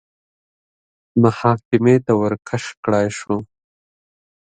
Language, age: Pashto, 19-29